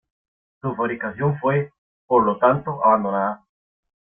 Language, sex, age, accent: Spanish, male, 19-29, América central